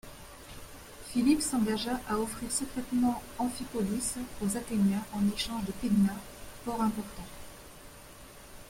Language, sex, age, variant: French, female, 50-59, Français de métropole